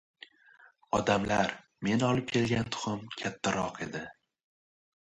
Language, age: Uzbek, 19-29